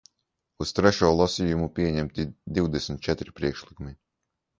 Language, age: Latvian, 19-29